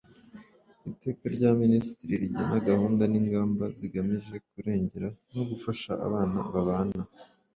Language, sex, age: Kinyarwanda, male, 19-29